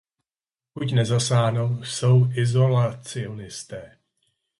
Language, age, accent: Czech, 40-49, pražský